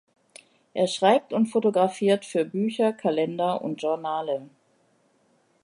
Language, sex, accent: German, female, Deutschland Deutsch